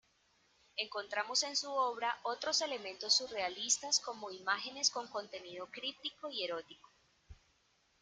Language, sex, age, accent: Spanish, female, 30-39, Caribe: Cuba, Venezuela, Puerto Rico, República Dominicana, Panamá, Colombia caribeña, México caribeño, Costa del golfo de México